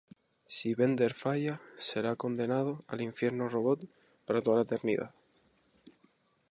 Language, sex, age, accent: Spanish, male, 19-29, España: Islas Canarias